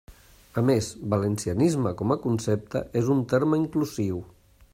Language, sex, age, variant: Catalan, male, 60-69, Nord-Occidental